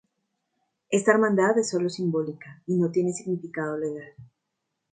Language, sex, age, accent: Spanish, female, 40-49, Andino-Pacífico: Colombia, Perú, Ecuador, oeste de Bolivia y Venezuela andina